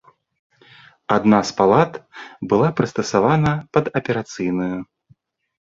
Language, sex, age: Belarusian, male, 40-49